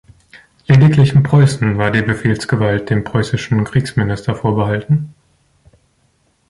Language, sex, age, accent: German, male, 19-29, Deutschland Deutsch